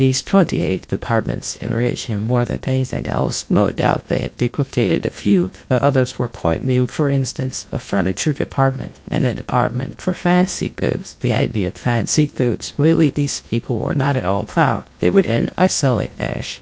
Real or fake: fake